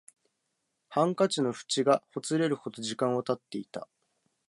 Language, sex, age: Japanese, male, 19-29